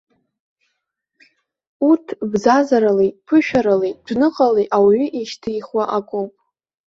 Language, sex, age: Abkhazian, female, under 19